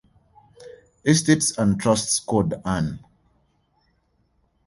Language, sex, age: English, male, 19-29